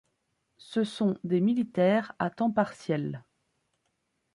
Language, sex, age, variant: French, female, 30-39, Français de métropole